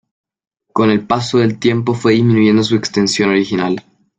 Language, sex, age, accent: Spanish, male, 19-29, Chileno: Chile, Cuyo